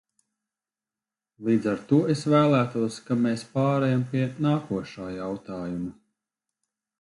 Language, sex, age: Latvian, male, 30-39